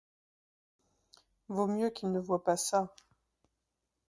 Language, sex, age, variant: French, female, 30-39, Français de métropole